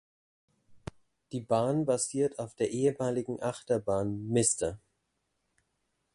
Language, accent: German, Deutschland Deutsch